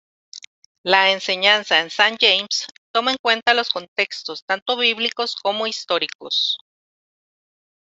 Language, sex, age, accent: Spanish, female, 50-59, América central